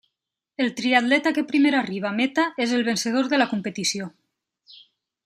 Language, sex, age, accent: Catalan, female, 30-39, valencià